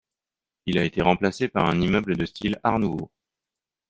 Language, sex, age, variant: French, male, 40-49, Français de métropole